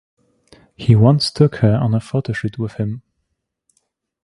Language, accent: English, polish